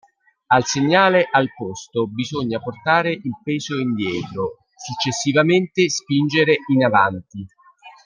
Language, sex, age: Italian, male, 50-59